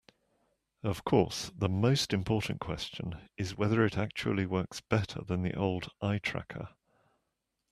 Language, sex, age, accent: English, male, 50-59, England English